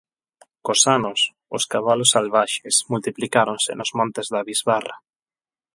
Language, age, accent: Galician, 30-39, Atlántico (seseo e gheada); Normativo (estándar); Neofalante